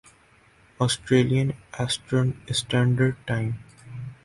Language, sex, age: Urdu, male, 19-29